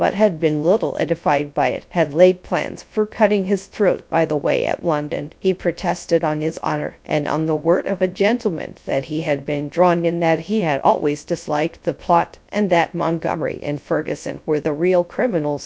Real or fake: fake